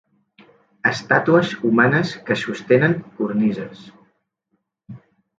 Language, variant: Catalan, Central